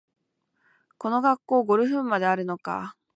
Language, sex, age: Japanese, female, 19-29